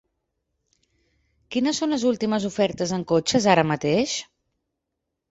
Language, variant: Catalan, Central